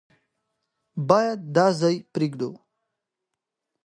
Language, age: Pashto, 19-29